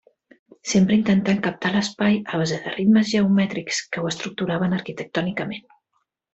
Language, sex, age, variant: Catalan, female, 50-59, Central